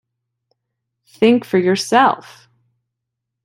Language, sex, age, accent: English, female, 30-39, United States English